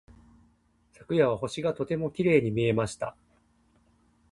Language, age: Japanese, 50-59